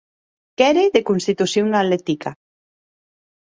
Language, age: Occitan, 50-59